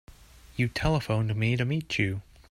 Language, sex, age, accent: English, male, 19-29, United States English